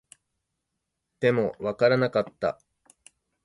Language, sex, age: Japanese, male, 30-39